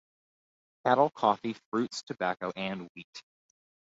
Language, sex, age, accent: English, male, 19-29, United States English